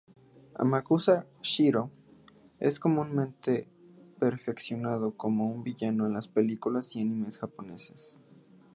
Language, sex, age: Spanish, male, 19-29